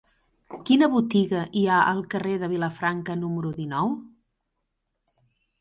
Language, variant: Catalan, Central